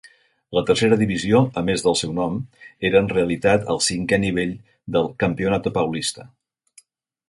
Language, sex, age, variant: Catalan, male, 60-69, Central